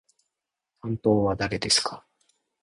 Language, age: Japanese, 30-39